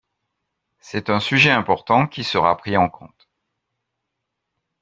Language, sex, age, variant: French, male, 50-59, Français de métropole